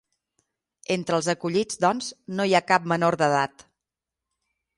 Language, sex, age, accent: Catalan, female, 19-29, nord-occidental; septentrional